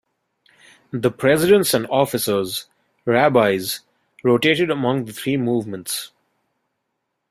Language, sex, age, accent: English, male, 19-29, India and South Asia (India, Pakistan, Sri Lanka)